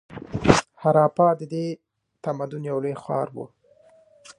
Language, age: Pashto, 19-29